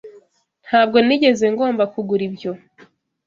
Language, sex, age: Kinyarwanda, female, 19-29